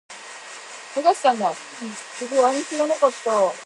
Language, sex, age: Min Nan Chinese, female, 19-29